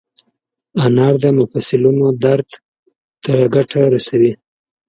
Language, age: Pashto, 30-39